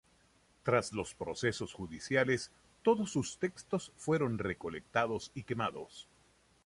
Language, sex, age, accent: Spanish, male, 60-69, Caribe: Cuba, Venezuela, Puerto Rico, República Dominicana, Panamá, Colombia caribeña, México caribeño, Costa del golfo de México